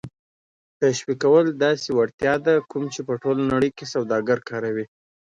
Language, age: Pashto, 19-29